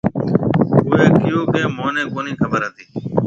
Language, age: Marwari (Pakistan), 40-49